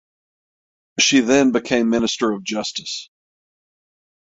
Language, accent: English, United States English; southern United States